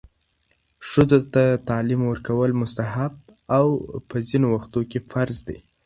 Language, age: Pashto, under 19